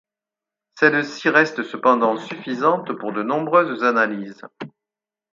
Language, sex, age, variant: French, male, 60-69, Français de métropole